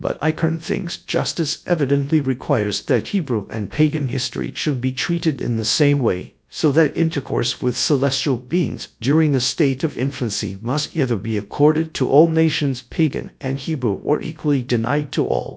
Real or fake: fake